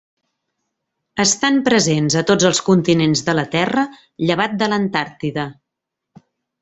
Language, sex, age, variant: Catalan, female, 40-49, Central